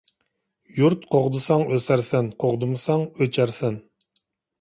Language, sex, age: Uyghur, male, 40-49